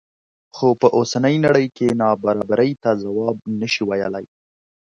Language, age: Pashto, 19-29